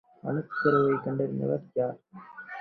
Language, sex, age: Tamil, male, 19-29